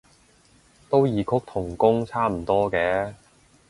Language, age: Cantonese, 19-29